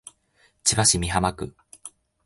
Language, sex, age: Japanese, male, under 19